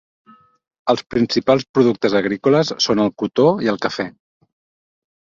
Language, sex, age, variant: Catalan, male, 40-49, Central